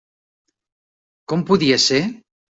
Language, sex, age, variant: Catalan, male, 50-59, Central